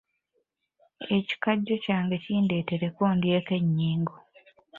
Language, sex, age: Ganda, female, 19-29